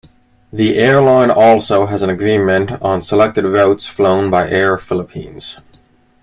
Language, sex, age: English, male, 19-29